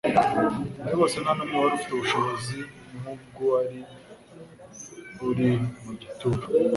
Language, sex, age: Kinyarwanda, male, 19-29